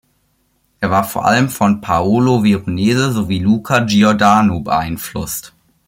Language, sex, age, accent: German, male, under 19, Deutschland Deutsch